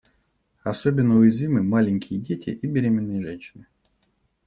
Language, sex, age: Russian, male, 30-39